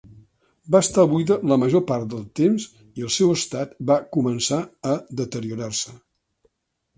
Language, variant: Catalan, Central